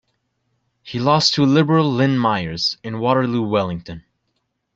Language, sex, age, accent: English, male, under 19, United States English